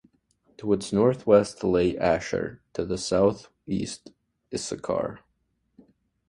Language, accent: English, Canadian English